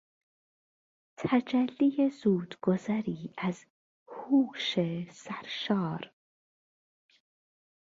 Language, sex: Persian, female